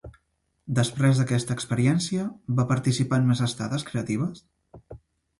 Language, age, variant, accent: Catalan, under 19, Central, central